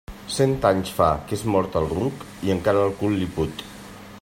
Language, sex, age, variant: Catalan, male, 40-49, Central